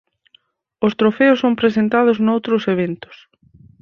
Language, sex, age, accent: Galician, female, 30-39, Oriental (común en zona oriental)